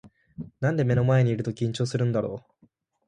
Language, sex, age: Japanese, male, 19-29